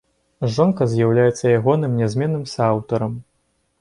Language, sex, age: Belarusian, male, under 19